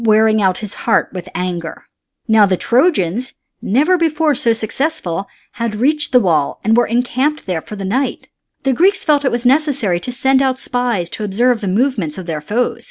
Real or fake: real